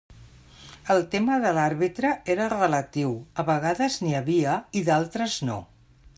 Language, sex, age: Catalan, female, 60-69